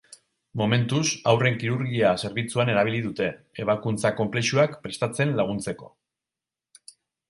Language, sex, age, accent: Basque, male, 40-49, Mendebalekoa (Araba, Bizkaia, Gipuzkoako mendebaleko herri batzuk)